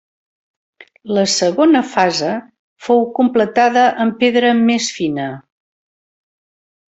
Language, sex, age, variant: Catalan, female, 60-69, Central